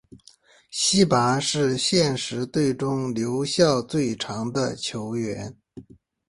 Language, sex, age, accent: Chinese, male, 40-49, 出生地：湖北省